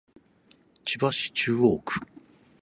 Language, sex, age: Japanese, male, 40-49